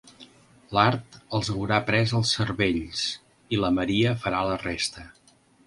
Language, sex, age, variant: Catalan, male, 60-69, Central